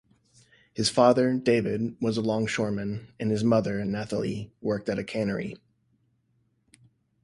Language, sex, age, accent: English, male, 30-39, United States English